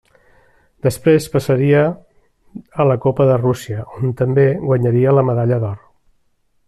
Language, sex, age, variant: Catalan, male, 50-59, Central